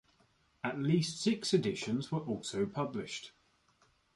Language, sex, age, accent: English, male, 30-39, England English